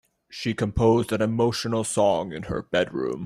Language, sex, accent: English, male, United States English